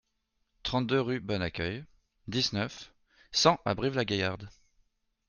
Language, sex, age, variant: French, male, 19-29, Français de métropole